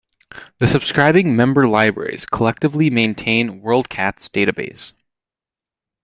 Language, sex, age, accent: English, male, under 19, United States English